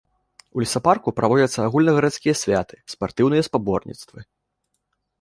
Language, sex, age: Belarusian, male, under 19